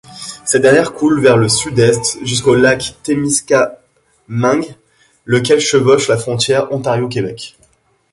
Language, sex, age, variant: French, male, 19-29, Français de métropole